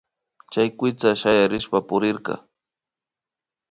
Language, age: Imbabura Highland Quichua, 30-39